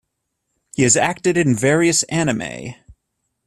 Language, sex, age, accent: English, male, 19-29, United States English